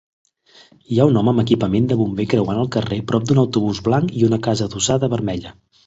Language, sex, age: Catalan, male, 30-39